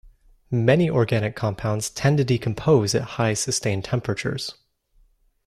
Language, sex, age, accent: English, male, 19-29, United States English